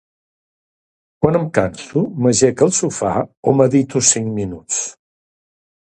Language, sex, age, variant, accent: Catalan, male, 60-69, Central, Català central